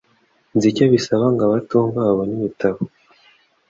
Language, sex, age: Kinyarwanda, male, under 19